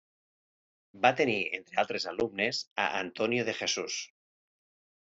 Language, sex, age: Catalan, male, 40-49